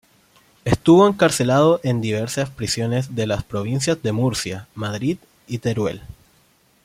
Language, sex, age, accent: Spanish, male, 19-29, Chileno: Chile, Cuyo